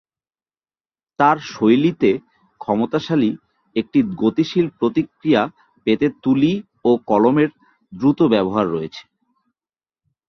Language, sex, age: Bengali, male, 19-29